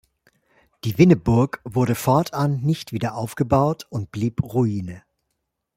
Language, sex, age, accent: German, male, 40-49, Deutschland Deutsch